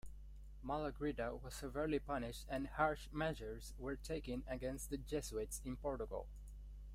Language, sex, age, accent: English, male, 19-29, United States English